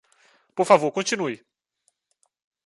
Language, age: Portuguese, 19-29